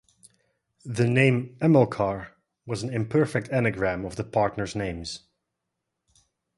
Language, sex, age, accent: English, male, 19-29, Dutch